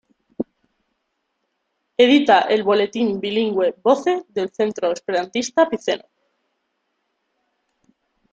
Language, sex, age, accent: Spanish, female, 30-39, España: Centro-Sur peninsular (Madrid, Toledo, Castilla-La Mancha)